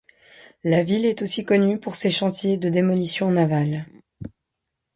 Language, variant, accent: French, Français d'Europe, Français de Suisse